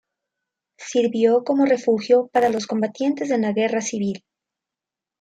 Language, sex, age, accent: Spanish, female, 30-39, Andino-Pacífico: Colombia, Perú, Ecuador, oeste de Bolivia y Venezuela andina